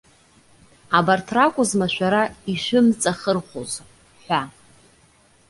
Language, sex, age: Abkhazian, female, 30-39